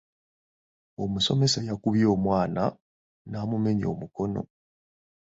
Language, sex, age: Ganda, male, 30-39